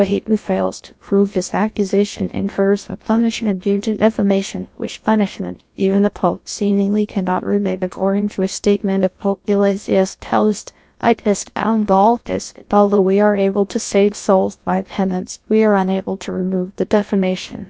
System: TTS, GlowTTS